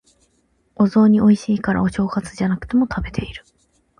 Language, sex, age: Japanese, female, 19-29